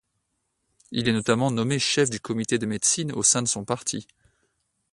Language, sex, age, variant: French, male, 30-39, Français de métropole